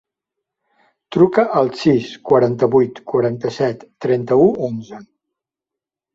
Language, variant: Catalan, Central